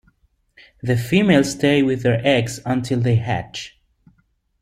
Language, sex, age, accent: English, male, 30-39, United States English